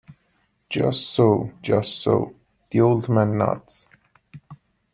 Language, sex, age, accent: English, male, 19-29, United States English